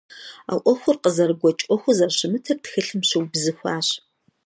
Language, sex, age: Kabardian, female, 40-49